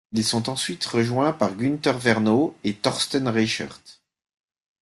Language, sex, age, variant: French, male, 50-59, Français de métropole